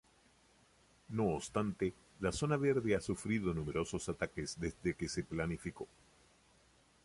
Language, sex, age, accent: Spanish, male, 60-69, Caribe: Cuba, Venezuela, Puerto Rico, República Dominicana, Panamá, Colombia caribeña, México caribeño, Costa del golfo de México